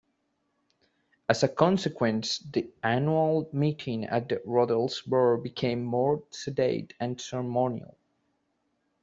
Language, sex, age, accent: English, male, 19-29, United States English